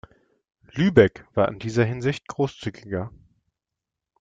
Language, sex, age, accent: German, male, 19-29, Deutschland Deutsch